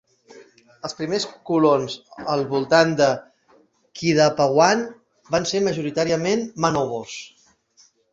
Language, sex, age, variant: Catalan, male, 30-39, Central